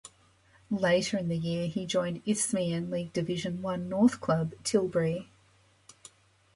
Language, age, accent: English, 50-59, Australian English